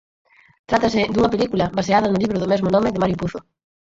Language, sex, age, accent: Galician, female, 19-29, Atlántico (seseo e gheada)